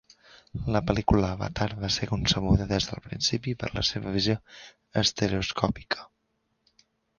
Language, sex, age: Catalan, male, under 19